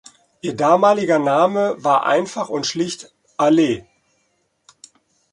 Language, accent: German, Deutschland Deutsch